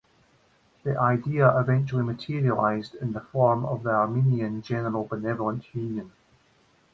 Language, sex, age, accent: English, male, 40-49, Scottish English